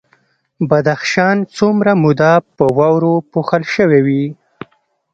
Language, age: Pashto, 30-39